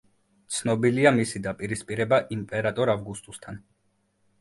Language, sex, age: Georgian, male, 19-29